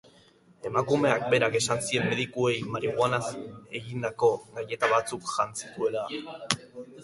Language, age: Basque, under 19